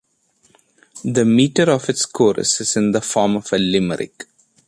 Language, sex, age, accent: English, male, 30-39, India and South Asia (India, Pakistan, Sri Lanka)